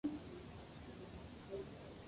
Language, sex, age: English, male, under 19